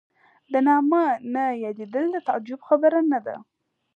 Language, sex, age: Pashto, female, 19-29